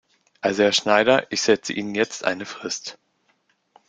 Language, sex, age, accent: German, male, 30-39, Deutschland Deutsch